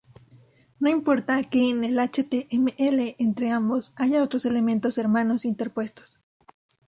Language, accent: Spanish, México